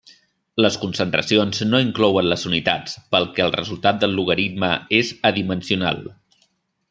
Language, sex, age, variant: Catalan, male, 30-39, Nord-Occidental